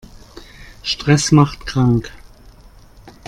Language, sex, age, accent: German, male, 50-59, Deutschland Deutsch